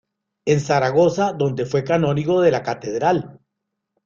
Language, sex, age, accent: Spanish, male, 50-59, América central